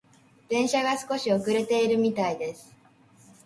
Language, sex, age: Japanese, female, under 19